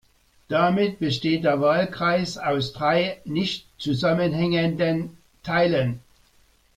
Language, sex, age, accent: German, male, 60-69, Deutschland Deutsch